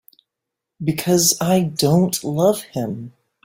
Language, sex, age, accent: English, male, 40-49, United States English